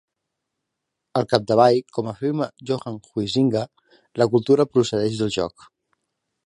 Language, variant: Catalan, Central